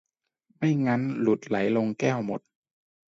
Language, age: Thai, 19-29